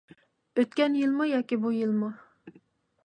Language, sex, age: Uyghur, female, 40-49